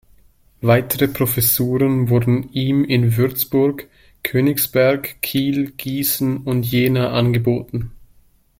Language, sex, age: German, male, 30-39